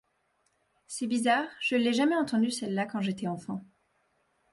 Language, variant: French, Français de métropole